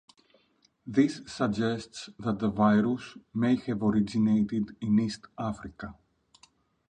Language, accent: English, Greek